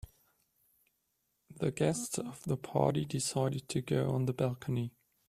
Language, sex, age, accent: English, male, 30-39, England English